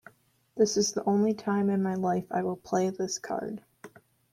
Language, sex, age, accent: English, female, under 19, United States English